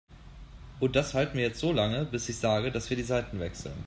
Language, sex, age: German, male, 30-39